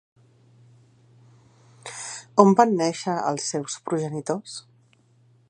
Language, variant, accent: Catalan, Central, central